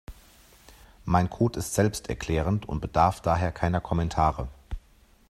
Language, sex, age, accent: German, male, 40-49, Deutschland Deutsch